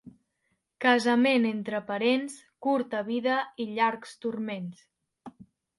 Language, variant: Catalan, Central